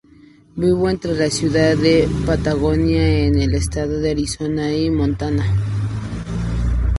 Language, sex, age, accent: Spanish, female, 19-29, México